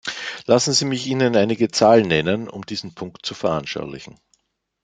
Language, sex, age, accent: German, male, 50-59, Österreichisches Deutsch